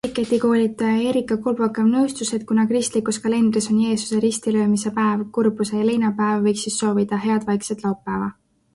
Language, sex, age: Estonian, female, 19-29